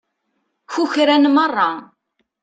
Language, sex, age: Kabyle, female, 30-39